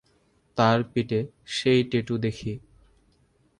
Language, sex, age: Bengali, male, 19-29